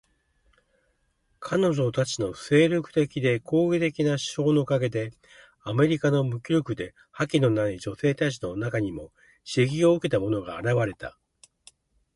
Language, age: Japanese, 60-69